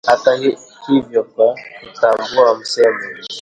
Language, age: Swahili, 30-39